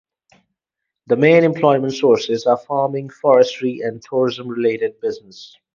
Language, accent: English, England English